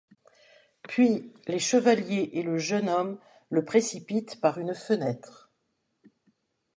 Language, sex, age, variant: French, female, 60-69, Français de métropole